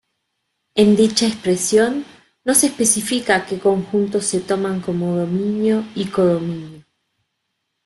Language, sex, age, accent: Spanish, female, 50-59, Rioplatense: Argentina, Uruguay, este de Bolivia, Paraguay